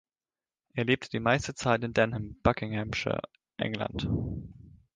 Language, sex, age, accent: German, male, 19-29, Deutschland Deutsch